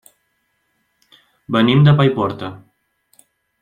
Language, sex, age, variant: Catalan, male, 19-29, Central